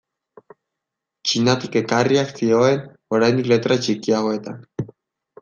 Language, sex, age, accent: Basque, male, 19-29, Erdialdekoa edo Nafarra (Gipuzkoa, Nafarroa)